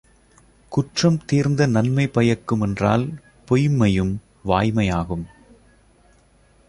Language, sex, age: Tamil, male, 30-39